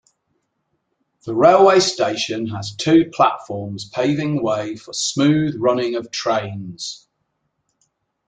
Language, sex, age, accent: English, male, 50-59, England English